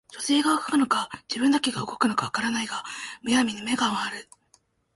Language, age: Japanese, 19-29